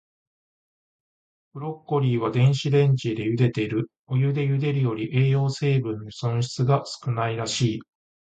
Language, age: Japanese, 40-49